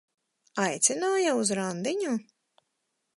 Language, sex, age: Latvian, female, 30-39